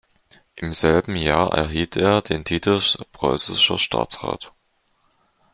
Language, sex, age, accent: German, male, under 19, Deutschland Deutsch